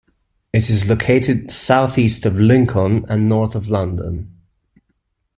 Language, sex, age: English, male, 30-39